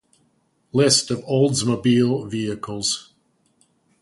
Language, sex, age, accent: English, male, 40-49, Canadian English